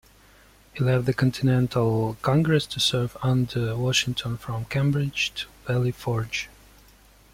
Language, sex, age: English, male, 19-29